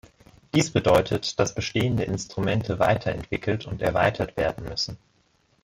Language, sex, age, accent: German, male, 19-29, Deutschland Deutsch